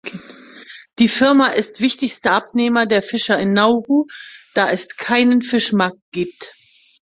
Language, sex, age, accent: German, female, 50-59, Deutschland Deutsch